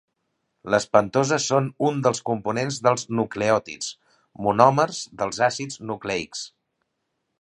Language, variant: Catalan, Central